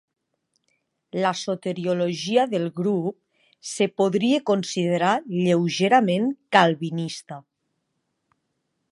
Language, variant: Catalan, Nord-Occidental